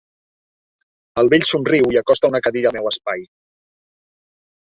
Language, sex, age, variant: Catalan, male, 40-49, Central